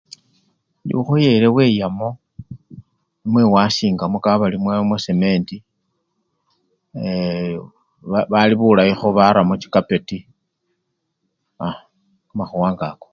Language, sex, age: Luyia, male, 60-69